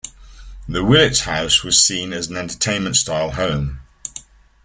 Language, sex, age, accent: English, male, 50-59, England English